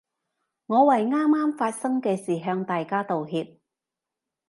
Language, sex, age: Cantonese, female, 30-39